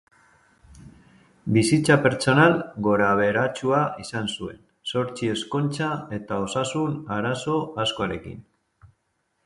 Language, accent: Basque, Mendebalekoa (Araba, Bizkaia, Gipuzkoako mendebaleko herri batzuk)